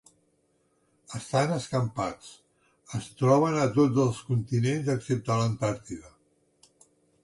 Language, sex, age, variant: Catalan, male, 60-69, Central